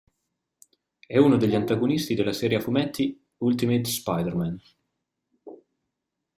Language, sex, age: Italian, male, 30-39